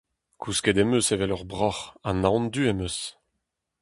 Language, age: Breton, 30-39